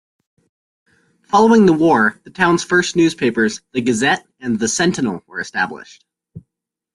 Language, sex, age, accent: English, male, 19-29, United States English